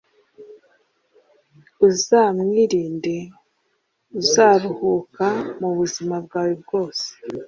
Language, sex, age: Kinyarwanda, female, 30-39